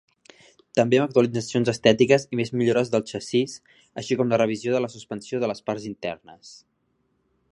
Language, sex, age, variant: Catalan, male, 19-29, Central